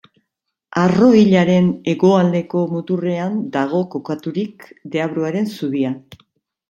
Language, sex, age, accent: Basque, female, 50-59, Erdialdekoa edo Nafarra (Gipuzkoa, Nafarroa)